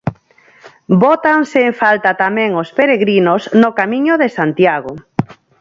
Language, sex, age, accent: Galician, female, 50-59, Normativo (estándar)